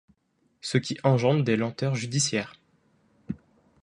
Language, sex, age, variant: French, male, 19-29, Français de métropole